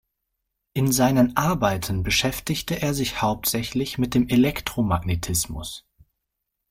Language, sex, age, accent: German, male, 19-29, Deutschland Deutsch